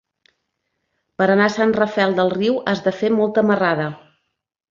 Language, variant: Catalan, Central